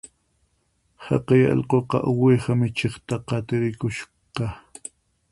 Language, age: Puno Quechua, 19-29